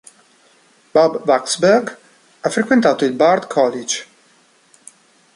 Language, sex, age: Italian, male, 40-49